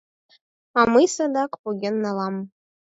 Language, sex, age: Mari, female, under 19